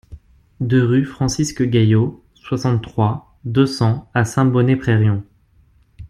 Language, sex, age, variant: French, male, 19-29, Français de métropole